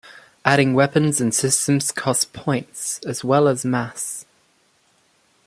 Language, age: English, under 19